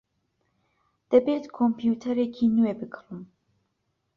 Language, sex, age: Central Kurdish, female, 19-29